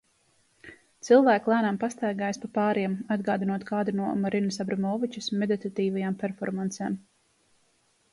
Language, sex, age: Latvian, female, 30-39